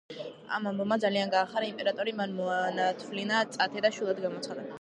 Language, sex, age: Georgian, female, under 19